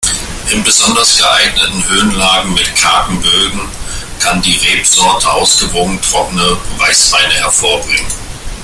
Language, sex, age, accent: German, male, 40-49, Deutschland Deutsch